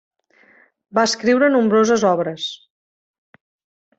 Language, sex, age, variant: Catalan, female, 50-59, Central